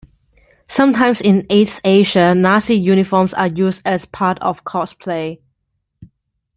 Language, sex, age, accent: English, female, 19-29, Hong Kong English